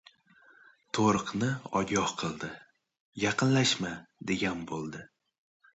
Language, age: Uzbek, 19-29